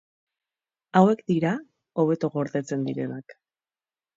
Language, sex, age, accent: Basque, female, 30-39, Erdialdekoa edo Nafarra (Gipuzkoa, Nafarroa)